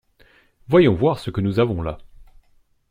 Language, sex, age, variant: French, male, 40-49, Français de métropole